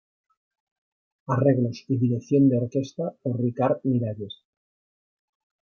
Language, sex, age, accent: Spanish, male, 50-59, España: Norte peninsular (Asturias, Castilla y León, Cantabria, País Vasco, Navarra, Aragón, La Rioja, Guadalajara, Cuenca)